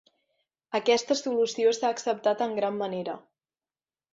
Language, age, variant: Catalan, 19-29, Central